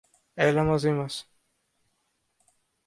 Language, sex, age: Greek, male, under 19